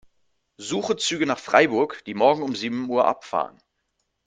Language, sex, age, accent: German, male, 19-29, Deutschland Deutsch